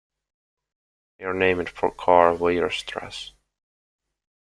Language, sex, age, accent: English, male, 19-29, United States English